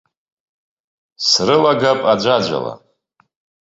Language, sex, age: Abkhazian, male, 40-49